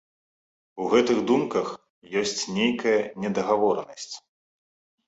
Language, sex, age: Belarusian, male, 30-39